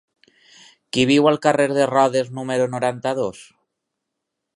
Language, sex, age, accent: Catalan, male, 30-39, valencià